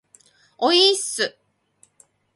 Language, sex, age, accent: Japanese, female, 40-49, 標準語